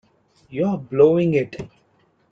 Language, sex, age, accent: English, male, 19-29, India and South Asia (India, Pakistan, Sri Lanka)